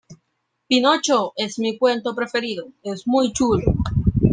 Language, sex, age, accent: Spanish, male, under 19, Caribe: Cuba, Venezuela, Puerto Rico, República Dominicana, Panamá, Colombia caribeña, México caribeño, Costa del golfo de México